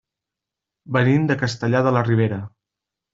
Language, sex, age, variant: Catalan, male, 19-29, Central